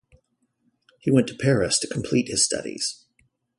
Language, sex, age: English, male, 40-49